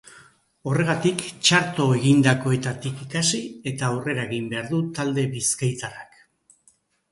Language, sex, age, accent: Basque, male, 60-69, Erdialdekoa edo Nafarra (Gipuzkoa, Nafarroa)